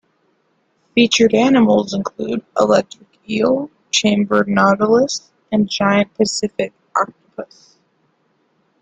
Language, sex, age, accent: English, female, 19-29, United States English